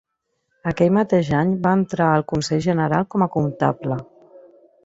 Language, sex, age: Catalan, female, 40-49